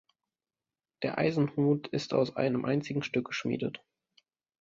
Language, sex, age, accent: German, male, 19-29, Deutschland Deutsch